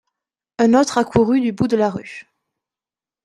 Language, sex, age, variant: French, female, 30-39, Français de métropole